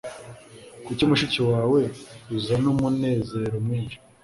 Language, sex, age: Kinyarwanda, male, 19-29